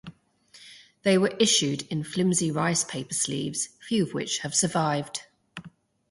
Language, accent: English, England English; British English